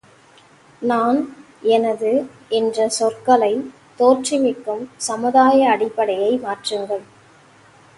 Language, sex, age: Tamil, female, 19-29